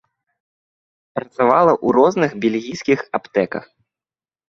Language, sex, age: Belarusian, male, 30-39